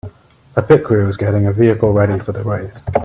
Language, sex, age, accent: English, male, 30-39, Welsh English